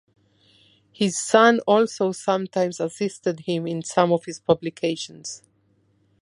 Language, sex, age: English, female, 50-59